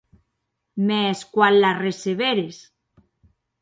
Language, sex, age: Occitan, female, 40-49